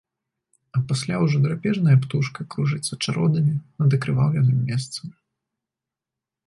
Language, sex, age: Belarusian, male, 19-29